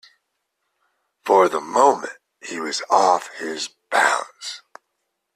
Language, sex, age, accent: English, male, 50-59, England English